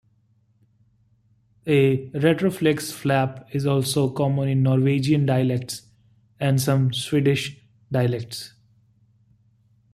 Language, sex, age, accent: English, male, 19-29, India and South Asia (India, Pakistan, Sri Lanka)